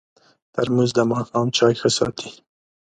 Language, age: Pashto, 19-29